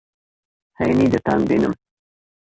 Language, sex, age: Central Kurdish, male, 30-39